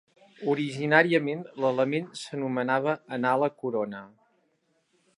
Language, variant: Catalan, Central